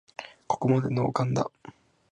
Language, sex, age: Japanese, male, 19-29